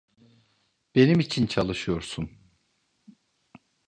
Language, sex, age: Turkish, male, 50-59